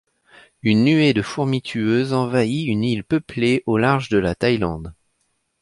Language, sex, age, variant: French, male, 30-39, Français de métropole